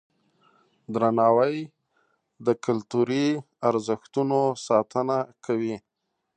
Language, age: Pashto, 30-39